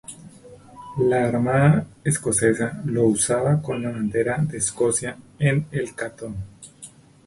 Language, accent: Spanish, Andino-Pacífico: Colombia, Perú, Ecuador, oeste de Bolivia y Venezuela andina